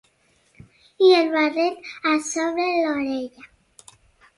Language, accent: Catalan, valencià